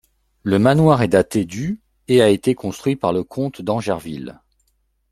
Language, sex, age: French, male, 40-49